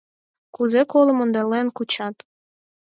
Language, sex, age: Mari, female, under 19